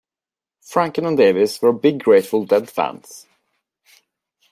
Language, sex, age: English, male, 19-29